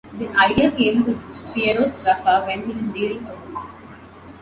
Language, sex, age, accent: English, female, 19-29, India and South Asia (India, Pakistan, Sri Lanka)